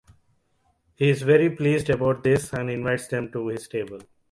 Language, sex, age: English, female, 60-69